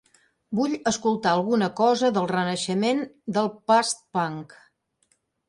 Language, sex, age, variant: Catalan, female, 50-59, Central